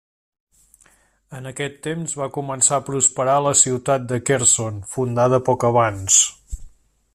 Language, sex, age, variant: Catalan, male, 50-59, Central